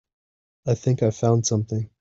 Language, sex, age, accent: English, male, 19-29, United States English